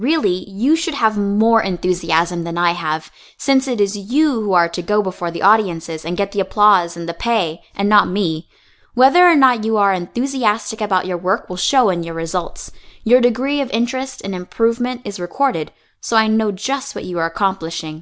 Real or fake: real